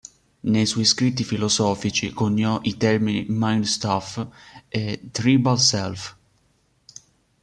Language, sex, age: Italian, male, 19-29